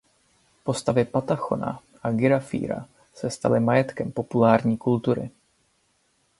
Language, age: Czech, 19-29